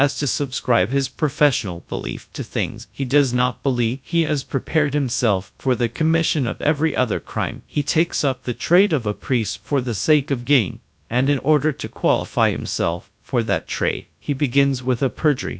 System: TTS, GradTTS